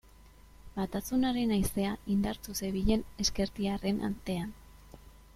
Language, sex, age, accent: Basque, female, 19-29, Mendebalekoa (Araba, Bizkaia, Gipuzkoako mendebaleko herri batzuk)